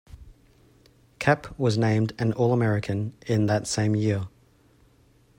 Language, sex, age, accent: English, male, 30-39, Australian English